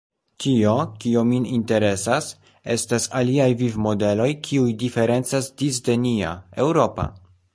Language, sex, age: Esperanto, male, 19-29